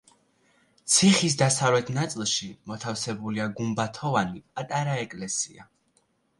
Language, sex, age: Georgian, male, 19-29